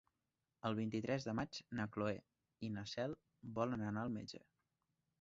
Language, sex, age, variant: Catalan, male, 19-29, Nord-Occidental